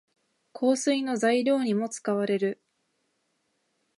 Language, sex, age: Japanese, female, 19-29